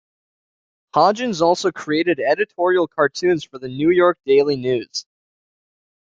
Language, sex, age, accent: English, male, under 19, Canadian English